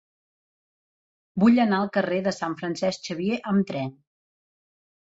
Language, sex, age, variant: Catalan, female, 40-49, Central